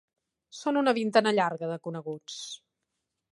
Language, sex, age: Catalan, female, 30-39